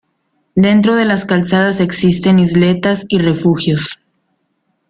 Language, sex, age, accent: Spanish, female, 19-29, México